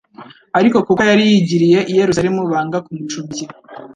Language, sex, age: Kinyarwanda, male, 19-29